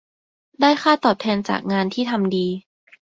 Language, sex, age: Thai, female, under 19